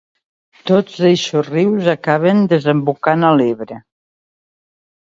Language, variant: Catalan, Septentrional